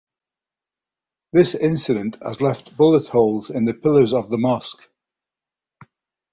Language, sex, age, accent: English, male, 70-79, England English